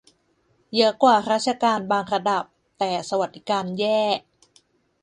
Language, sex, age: Thai, female, 30-39